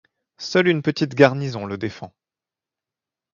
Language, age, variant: French, 19-29, Français de métropole